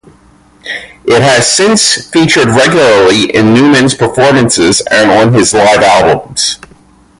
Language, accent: English, United States English